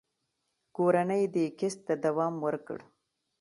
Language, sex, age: Pashto, female, 30-39